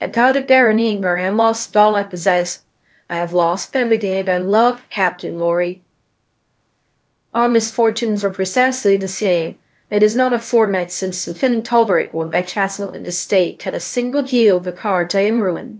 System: TTS, VITS